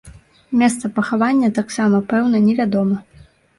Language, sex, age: Belarusian, female, 19-29